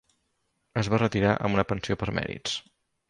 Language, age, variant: Catalan, 60-69, Central